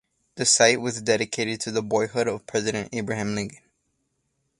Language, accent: English, United States English